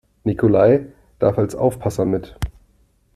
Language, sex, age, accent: German, male, 30-39, Deutschland Deutsch